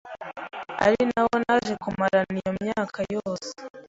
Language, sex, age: Kinyarwanda, female, 19-29